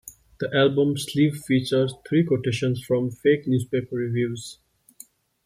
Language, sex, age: English, male, 19-29